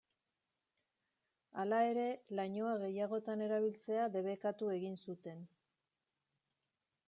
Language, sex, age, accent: Basque, female, 50-59, Mendebalekoa (Araba, Bizkaia, Gipuzkoako mendebaleko herri batzuk)